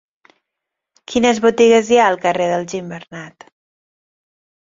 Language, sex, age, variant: Catalan, female, 40-49, Nord-Occidental